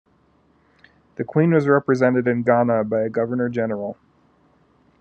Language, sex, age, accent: English, male, 30-39, United States English